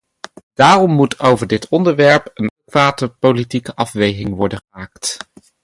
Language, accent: Dutch, Nederlands Nederlands